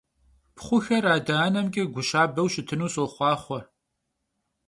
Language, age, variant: Kabardian, 40-49, Адыгэбзэ (Къэбэрдей, Кирил, псоми зэдай)